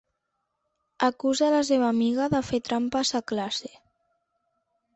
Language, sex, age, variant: Catalan, female, under 19, Central